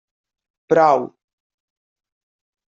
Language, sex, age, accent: Catalan, female, 50-59, valencià